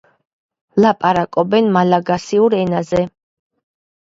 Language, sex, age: Georgian, female, 30-39